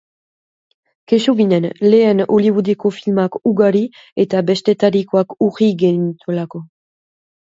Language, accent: Basque, Nafar-lapurtarra edo Zuberotarra (Lapurdi, Nafarroa Beherea, Zuberoa)